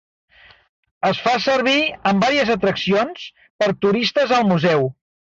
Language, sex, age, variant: Catalan, male, 60-69, Central